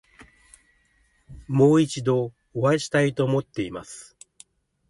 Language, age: Japanese, 60-69